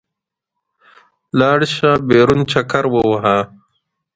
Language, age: Pashto, 30-39